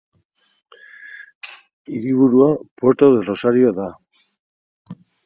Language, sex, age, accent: Basque, male, 60-69, Mendebalekoa (Araba, Bizkaia, Gipuzkoako mendebaleko herri batzuk)